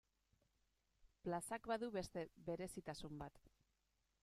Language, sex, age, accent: Basque, female, 30-39, Mendebalekoa (Araba, Bizkaia, Gipuzkoako mendebaleko herri batzuk)